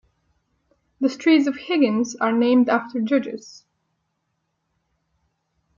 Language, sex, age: English, female, 19-29